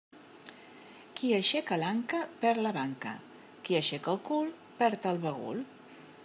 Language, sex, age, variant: Catalan, female, 50-59, Central